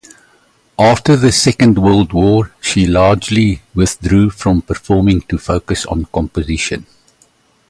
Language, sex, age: English, male, 60-69